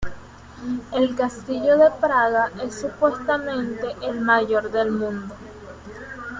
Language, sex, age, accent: Spanish, female, under 19, Caribe: Cuba, Venezuela, Puerto Rico, República Dominicana, Panamá, Colombia caribeña, México caribeño, Costa del golfo de México